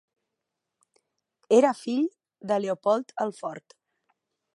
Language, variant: Catalan, Central